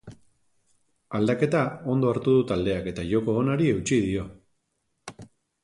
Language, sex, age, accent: Basque, male, 30-39, Erdialdekoa edo Nafarra (Gipuzkoa, Nafarroa)